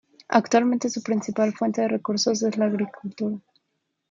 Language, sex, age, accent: Spanish, female, 19-29, México